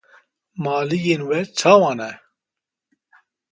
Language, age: Kurdish, 50-59